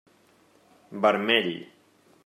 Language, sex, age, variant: Catalan, male, 40-49, Central